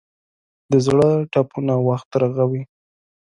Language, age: Pashto, 30-39